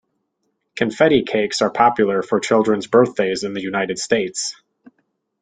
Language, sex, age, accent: English, male, 30-39, United States English